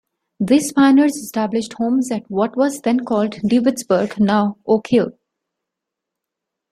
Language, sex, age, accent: English, female, 30-39, India and South Asia (India, Pakistan, Sri Lanka)